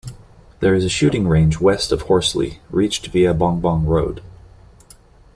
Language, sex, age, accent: English, male, 30-39, United States English